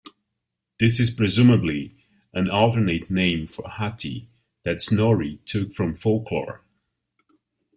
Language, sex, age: English, male, 30-39